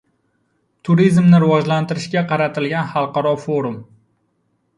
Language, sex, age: Uzbek, male, 19-29